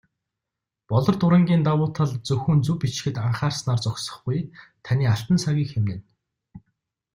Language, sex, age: Mongolian, male, 30-39